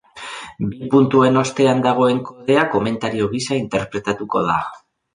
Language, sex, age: Basque, male, 40-49